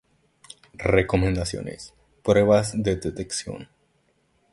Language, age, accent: Spanish, 19-29, México